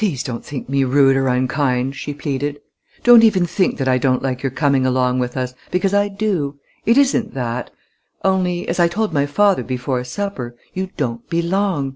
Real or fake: real